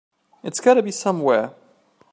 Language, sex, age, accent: English, male, 30-39, England English